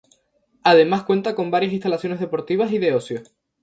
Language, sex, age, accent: Spanish, male, 19-29, España: Islas Canarias